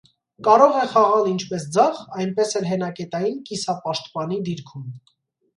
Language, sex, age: Armenian, male, 19-29